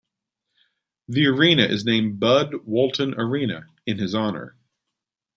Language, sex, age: English, male, 50-59